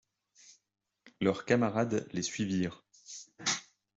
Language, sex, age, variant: French, male, 30-39, Français de métropole